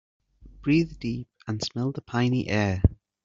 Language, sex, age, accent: English, male, 30-39, England English